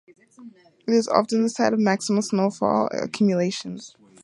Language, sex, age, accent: English, female, 19-29, United States English